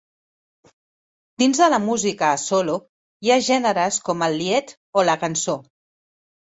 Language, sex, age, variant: Catalan, female, 50-59, Central